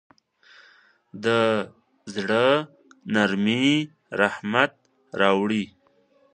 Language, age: Pashto, 19-29